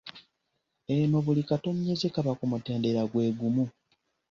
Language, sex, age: Ganda, male, 19-29